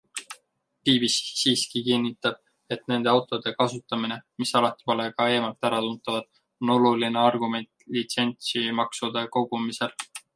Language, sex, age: Estonian, male, 19-29